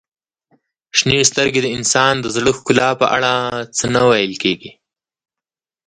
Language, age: Pashto, 19-29